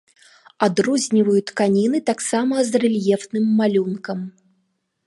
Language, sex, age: Belarusian, female, 30-39